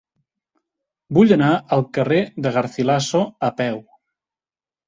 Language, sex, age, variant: Catalan, male, 19-29, Central